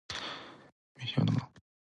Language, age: Japanese, 19-29